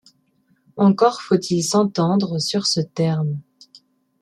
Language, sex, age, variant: French, female, 19-29, Français de métropole